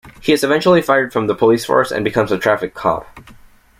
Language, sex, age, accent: English, male, under 19, United States English